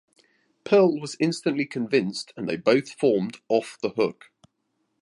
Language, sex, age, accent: English, male, 40-49, England English